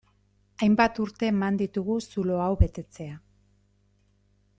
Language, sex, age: Basque, female, 50-59